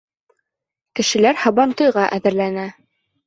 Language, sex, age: Bashkir, female, 19-29